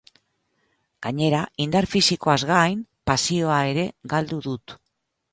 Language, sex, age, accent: Basque, female, 50-59, Mendebalekoa (Araba, Bizkaia, Gipuzkoako mendebaleko herri batzuk)